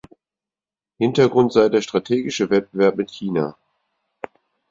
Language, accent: German, Deutschland Deutsch